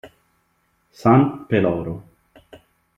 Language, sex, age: Italian, male, 30-39